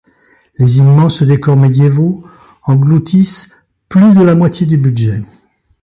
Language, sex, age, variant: French, male, 70-79, Français de métropole